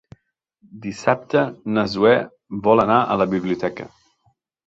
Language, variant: Catalan, Central